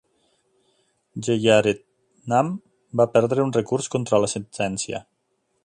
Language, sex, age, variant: Catalan, male, 40-49, Nord-Occidental